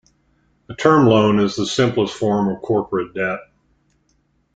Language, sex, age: English, male, 60-69